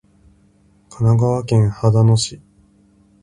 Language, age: Japanese, 19-29